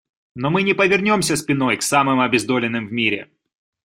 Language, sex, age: Russian, male, 30-39